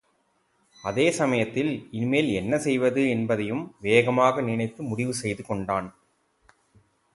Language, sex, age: Tamil, male, 40-49